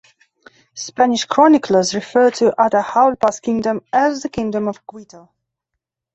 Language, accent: English, England English